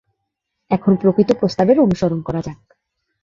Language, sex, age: Bengali, female, 19-29